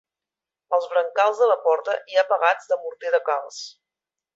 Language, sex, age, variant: Catalan, female, 30-39, Central